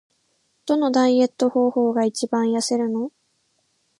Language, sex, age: Japanese, female, 19-29